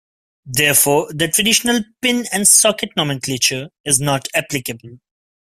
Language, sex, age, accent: English, male, 19-29, India and South Asia (India, Pakistan, Sri Lanka)